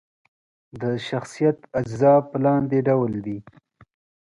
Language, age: Pashto, 19-29